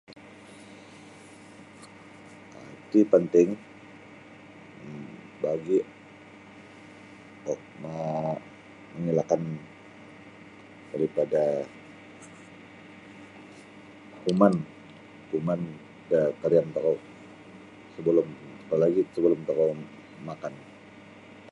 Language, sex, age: Sabah Bisaya, male, 40-49